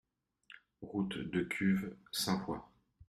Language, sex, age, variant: French, male, 40-49, Français de métropole